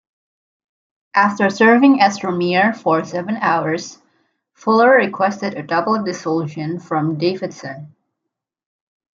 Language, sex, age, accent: English, female, 19-29, United States English